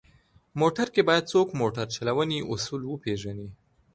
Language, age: Pashto, under 19